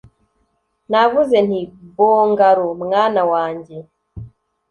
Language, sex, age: Kinyarwanda, female, 19-29